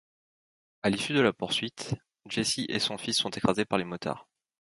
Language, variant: French, Français de métropole